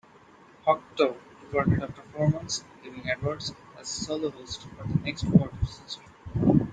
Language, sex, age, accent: English, male, 19-29, India and South Asia (India, Pakistan, Sri Lanka)